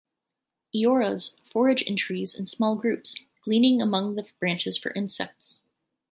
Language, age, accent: English, 30-39, United States English